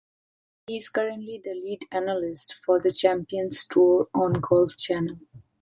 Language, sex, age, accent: English, female, 30-39, India and South Asia (India, Pakistan, Sri Lanka)